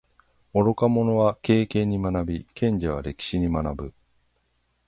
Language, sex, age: Japanese, male, 40-49